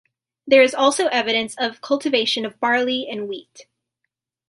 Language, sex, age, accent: English, female, under 19, United States English